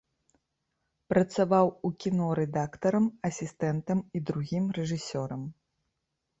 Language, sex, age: Belarusian, female, 30-39